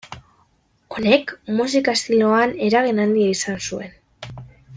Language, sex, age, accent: Basque, female, 19-29, Mendebalekoa (Araba, Bizkaia, Gipuzkoako mendebaleko herri batzuk)